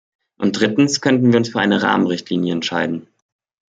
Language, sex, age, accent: German, male, 19-29, Deutschland Deutsch